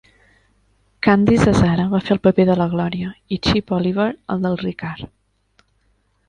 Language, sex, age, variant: Catalan, female, 19-29, Septentrional